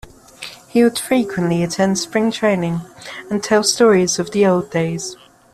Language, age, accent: English, under 19, England English